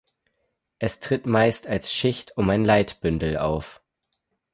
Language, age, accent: German, under 19, Deutschland Deutsch